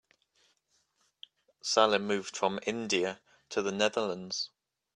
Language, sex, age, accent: English, male, 19-29, England English